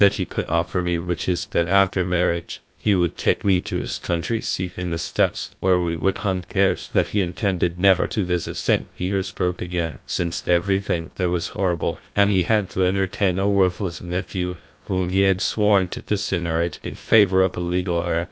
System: TTS, GlowTTS